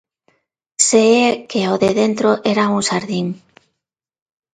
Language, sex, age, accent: Galician, female, 40-49, Neofalante